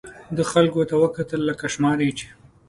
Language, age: Pashto, 30-39